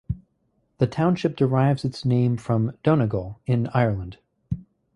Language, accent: English, United States English